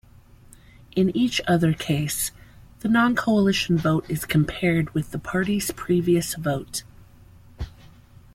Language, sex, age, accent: English, female, 40-49, United States English